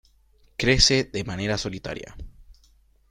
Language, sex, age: Spanish, male, 19-29